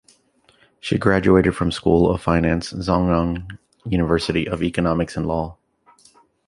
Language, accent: English, United States English